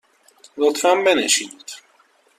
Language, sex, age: Persian, male, 19-29